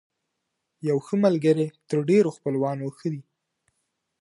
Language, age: Pashto, 19-29